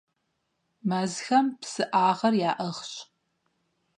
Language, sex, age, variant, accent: Kabardian, female, 30-39, Адыгэбзэ (Къэбэрдей, Кирил, псоми зэдай), Джылэхъстэней (Gilahsteney)